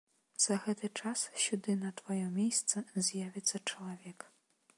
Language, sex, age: Belarusian, female, 19-29